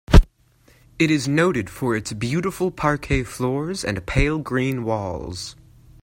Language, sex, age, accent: English, male, 19-29, United States English